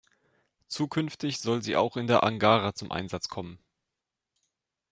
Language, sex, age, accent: German, male, 19-29, Deutschland Deutsch